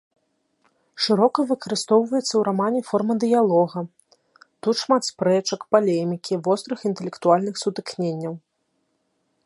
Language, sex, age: Belarusian, female, 19-29